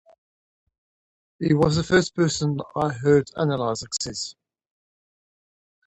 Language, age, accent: English, 50-59, Southern African (South Africa, Zimbabwe, Namibia)